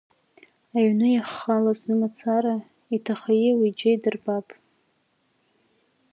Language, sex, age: Abkhazian, female, 19-29